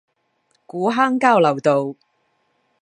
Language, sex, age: Chinese, female, 30-39